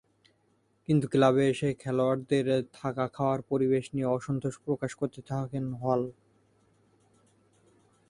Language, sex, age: Bengali, male, 19-29